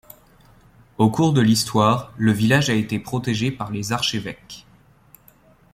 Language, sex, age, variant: French, male, 19-29, Français de métropole